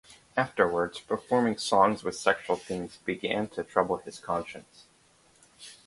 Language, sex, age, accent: English, male, under 19, United States English